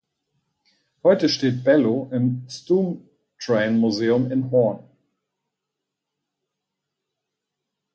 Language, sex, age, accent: German, male, 40-49, Deutschland Deutsch